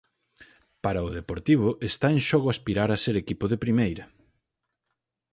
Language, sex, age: Galician, male, 30-39